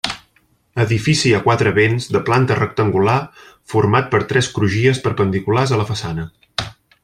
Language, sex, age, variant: Catalan, male, 30-39, Central